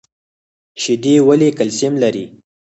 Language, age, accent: Pashto, 19-29, پکتیا ولایت، احمدزی